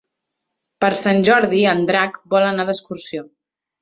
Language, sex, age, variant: Catalan, female, 19-29, Central